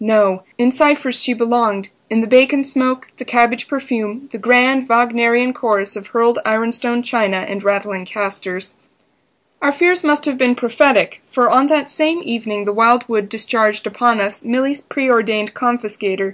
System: none